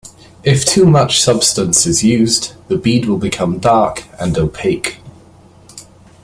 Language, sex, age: English, male, 19-29